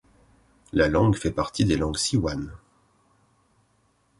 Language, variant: French, Français de métropole